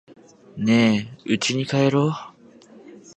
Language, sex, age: Japanese, male, 19-29